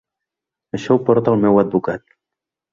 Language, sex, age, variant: Catalan, male, 19-29, Central